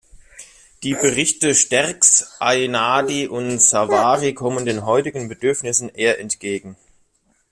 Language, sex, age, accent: German, male, 30-39, Deutschland Deutsch